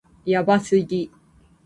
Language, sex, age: Japanese, female, 19-29